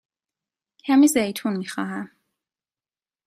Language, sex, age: Persian, female, 19-29